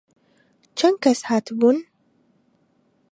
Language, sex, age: Central Kurdish, female, 19-29